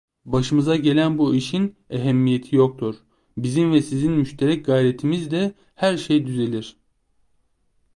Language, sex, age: Turkish, male, 19-29